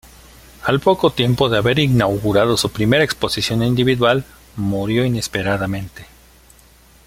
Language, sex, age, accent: Spanish, male, 40-49, México